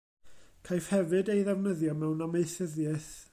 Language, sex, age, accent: Welsh, male, 40-49, Y Deyrnas Unedig Cymraeg